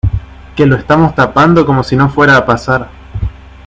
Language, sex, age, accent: Spanish, male, 19-29, Rioplatense: Argentina, Uruguay, este de Bolivia, Paraguay